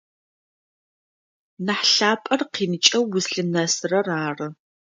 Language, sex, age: Adyghe, female, 30-39